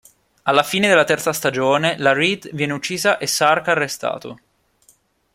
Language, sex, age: Italian, male, 19-29